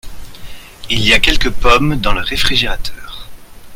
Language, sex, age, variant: French, male, 30-39, Français de métropole